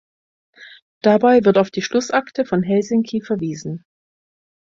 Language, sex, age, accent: German, female, 50-59, Deutschland Deutsch